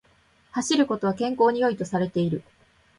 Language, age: Japanese, 50-59